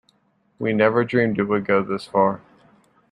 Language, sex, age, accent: English, male, 30-39, United States English